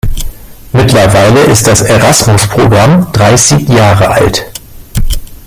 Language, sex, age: German, male, 50-59